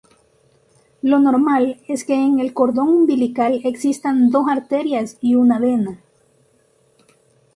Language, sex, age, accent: Spanish, female, 19-29, América central